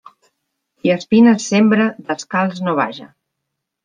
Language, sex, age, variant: Catalan, female, 40-49, Central